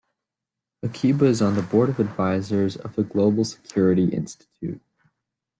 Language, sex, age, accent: English, male, 19-29, United States English